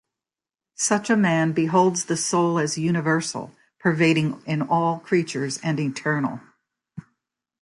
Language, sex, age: English, female, 60-69